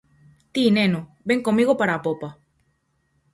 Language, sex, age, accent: Galician, female, 19-29, Atlántico (seseo e gheada)